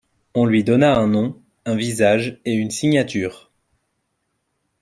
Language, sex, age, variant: French, male, 19-29, Français de métropole